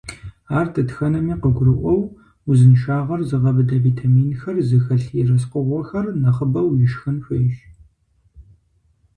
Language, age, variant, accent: Kabardian, 19-29, Адыгэбзэ (Къэбэрдей, Кирил, псоми зэдай), Джылэхъстэней (Gilahsteney)